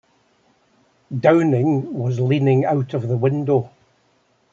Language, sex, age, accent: English, male, 70-79, Scottish English